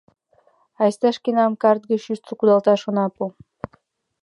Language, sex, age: Mari, female, under 19